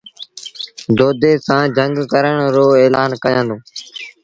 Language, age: Sindhi Bhil, 19-29